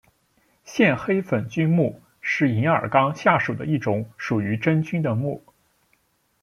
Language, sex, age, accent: Chinese, male, 19-29, 出生地：山东省